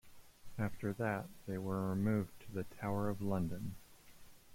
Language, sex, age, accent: English, male, 30-39, United States English